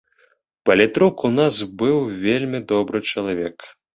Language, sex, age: Belarusian, male, 19-29